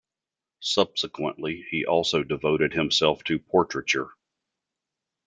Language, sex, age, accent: English, male, 50-59, United States English